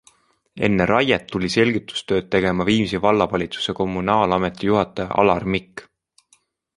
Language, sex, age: Estonian, male, 19-29